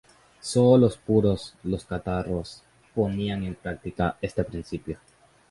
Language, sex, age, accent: Spanish, male, under 19, América central